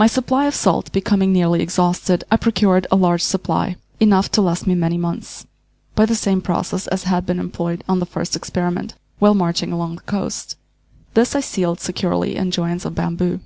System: none